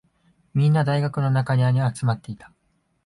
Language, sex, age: Japanese, male, 19-29